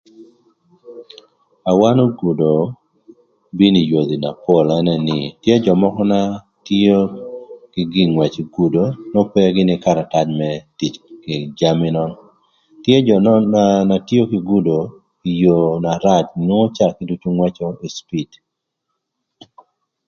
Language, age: Thur, 40-49